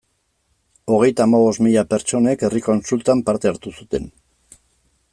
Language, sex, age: Basque, male, 50-59